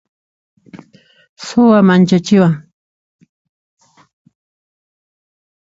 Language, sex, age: Puno Quechua, female, 60-69